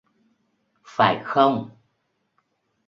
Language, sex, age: Vietnamese, male, 60-69